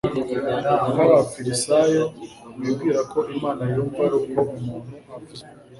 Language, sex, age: Kinyarwanda, male, under 19